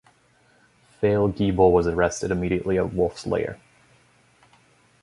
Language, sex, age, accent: English, male, 30-39, United States English